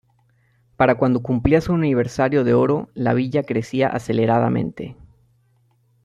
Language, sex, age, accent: Spanish, male, 30-39, América central